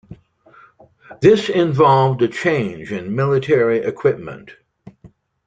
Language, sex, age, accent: English, male, 60-69, United States English